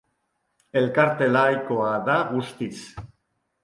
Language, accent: Basque, Mendebalekoa (Araba, Bizkaia, Gipuzkoako mendebaleko herri batzuk)